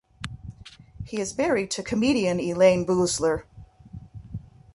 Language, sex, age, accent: English, female, 30-39, United States English